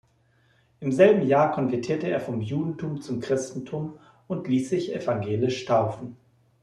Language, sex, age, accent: German, male, 40-49, Deutschland Deutsch